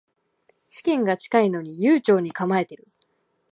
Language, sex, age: Japanese, female, under 19